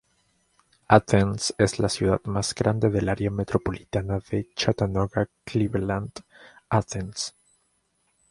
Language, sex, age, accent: Spanish, male, under 19, Andino-Pacífico: Colombia, Perú, Ecuador, oeste de Bolivia y Venezuela andina